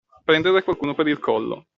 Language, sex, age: Italian, male, 19-29